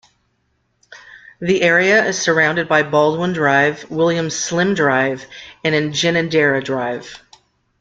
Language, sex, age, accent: English, female, 50-59, United States English